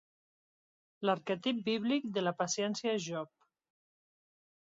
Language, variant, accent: Catalan, Nord-Occidental, nord-occidental